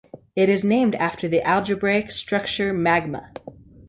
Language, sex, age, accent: English, male, under 19, United States English